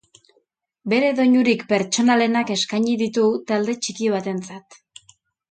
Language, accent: Basque, Erdialdekoa edo Nafarra (Gipuzkoa, Nafarroa)